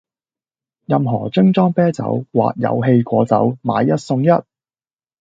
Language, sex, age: Cantonese, male, under 19